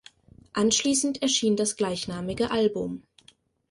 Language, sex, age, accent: German, female, 19-29, Deutschland Deutsch